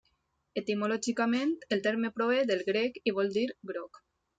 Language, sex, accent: Catalan, female, valencià